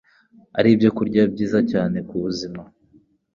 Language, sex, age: Kinyarwanda, male, 19-29